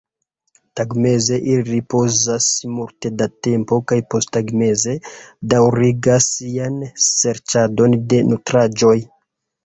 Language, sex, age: Esperanto, male, 30-39